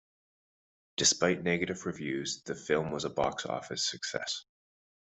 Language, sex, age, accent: English, male, 19-29, Canadian English